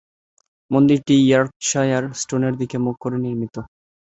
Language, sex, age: Bengali, male, 19-29